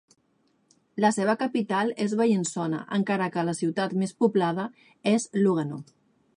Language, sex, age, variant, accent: Catalan, female, 30-39, Central, central